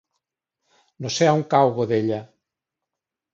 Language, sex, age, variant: Catalan, male, 50-59, Nord-Occidental